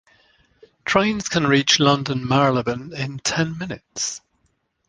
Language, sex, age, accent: English, male, 60-69, England English